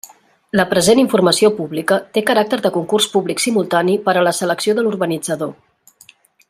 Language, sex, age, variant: Catalan, female, 40-49, Central